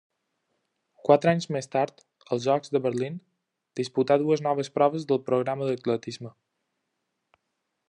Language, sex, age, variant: Catalan, male, 19-29, Balear